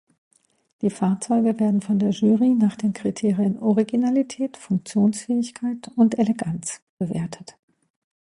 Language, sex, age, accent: German, female, 50-59, Deutschland Deutsch